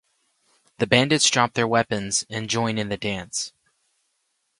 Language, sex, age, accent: English, male, 19-29, United States English